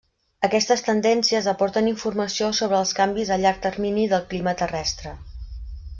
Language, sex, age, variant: Catalan, female, 50-59, Central